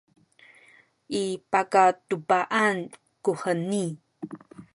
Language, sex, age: Sakizaya, female, 30-39